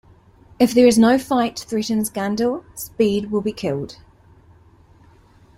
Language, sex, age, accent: English, female, 30-39, New Zealand English